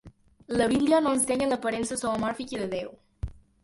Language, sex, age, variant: Catalan, female, under 19, Balear